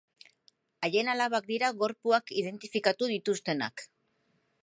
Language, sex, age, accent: Basque, female, 50-59, Mendebalekoa (Araba, Bizkaia, Gipuzkoako mendebaleko herri batzuk)